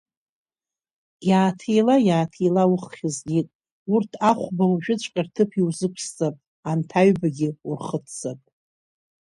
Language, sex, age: Abkhazian, female, 40-49